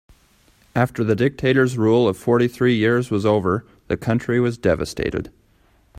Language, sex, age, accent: English, male, 19-29, United States English